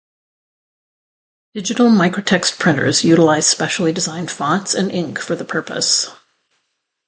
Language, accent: English, United States English